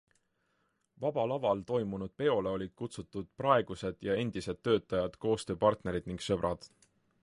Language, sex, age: Estonian, male, 19-29